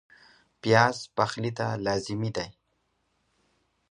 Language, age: Pashto, 30-39